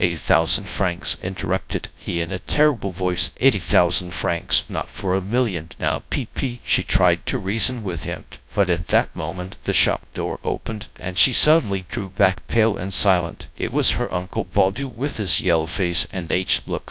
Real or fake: fake